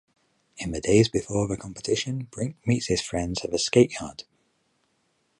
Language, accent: English, British English